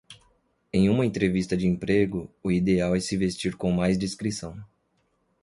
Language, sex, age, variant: Portuguese, male, 40-49, Portuguese (Brasil)